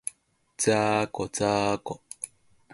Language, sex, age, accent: Japanese, male, 19-29, 標準語